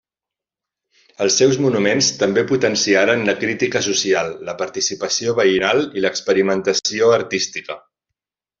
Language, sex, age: Catalan, male, 50-59